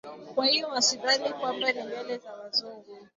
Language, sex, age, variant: Swahili, female, 19-29, Kiswahili cha Bara ya Kenya